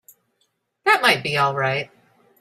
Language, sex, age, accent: English, male, 50-59, United States English